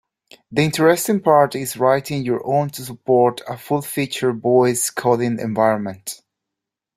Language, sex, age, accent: English, male, 30-39, Irish English